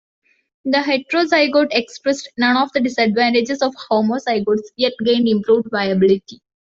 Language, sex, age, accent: English, female, 19-29, India and South Asia (India, Pakistan, Sri Lanka)